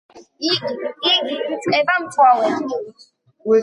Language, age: Georgian, under 19